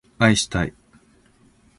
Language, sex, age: Japanese, male, 60-69